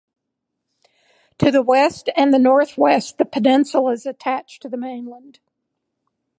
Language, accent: English, United States English